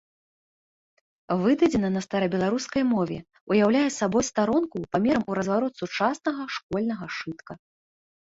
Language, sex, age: Belarusian, female, 19-29